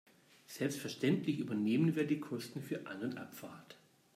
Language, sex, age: German, male, 40-49